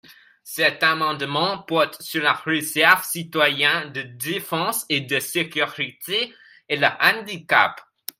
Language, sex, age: French, male, under 19